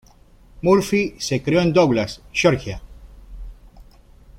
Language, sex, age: Spanish, male, 40-49